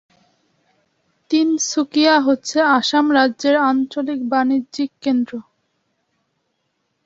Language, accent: Bengali, Bangladeshi